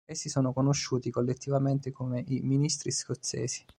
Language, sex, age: Italian, male, 30-39